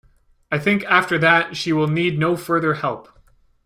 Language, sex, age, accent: English, male, 19-29, Canadian English